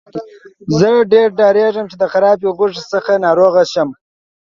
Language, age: Pashto, 19-29